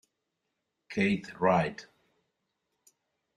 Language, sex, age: Italian, male, 40-49